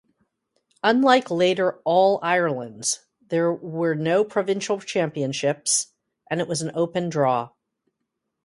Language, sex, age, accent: English, female, 60-69, United States English